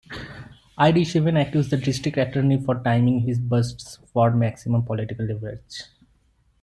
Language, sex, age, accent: English, male, 30-39, India and South Asia (India, Pakistan, Sri Lanka)